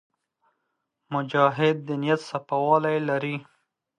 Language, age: Pashto, 30-39